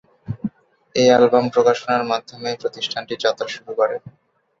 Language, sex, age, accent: Bengali, male, 19-29, Bangladeshi